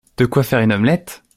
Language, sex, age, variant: French, male, 19-29, Français de métropole